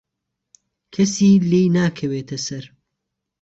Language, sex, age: Central Kurdish, male, 19-29